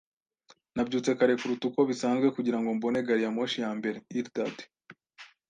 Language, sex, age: Kinyarwanda, male, 19-29